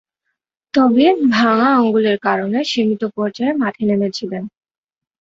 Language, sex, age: Bengali, female, 19-29